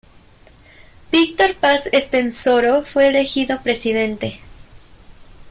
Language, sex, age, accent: Spanish, female, 19-29, México